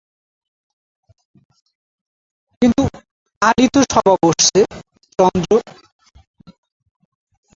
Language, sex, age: Bengali, male, 19-29